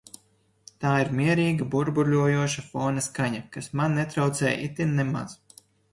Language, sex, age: Latvian, male, 19-29